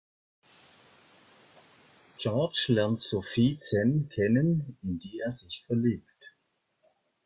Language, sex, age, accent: German, male, 50-59, Deutschland Deutsch